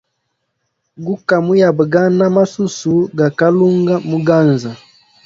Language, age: Hemba, 19-29